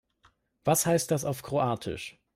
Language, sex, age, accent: German, male, 19-29, Deutschland Deutsch